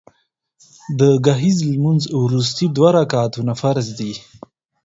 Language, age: Pashto, 19-29